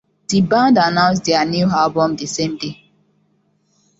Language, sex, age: English, female, 19-29